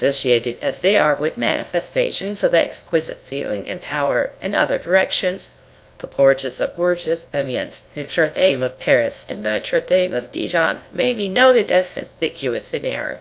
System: TTS, GlowTTS